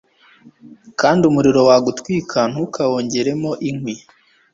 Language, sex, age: Kinyarwanda, male, under 19